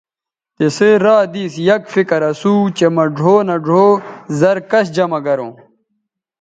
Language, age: Bateri, 19-29